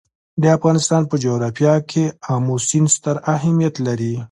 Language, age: Pashto, 30-39